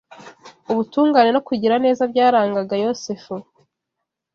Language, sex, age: Kinyarwanda, female, 19-29